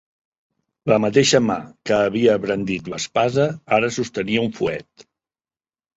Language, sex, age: Catalan, male, 50-59